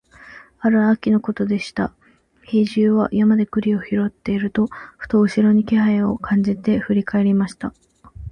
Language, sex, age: Japanese, female, 19-29